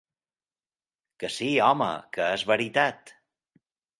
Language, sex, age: Catalan, male, 50-59